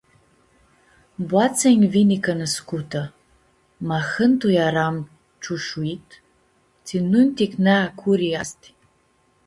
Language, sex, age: Aromanian, female, 30-39